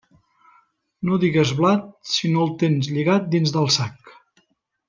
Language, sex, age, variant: Catalan, male, 40-49, Central